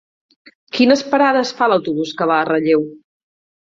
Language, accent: Catalan, Empordanès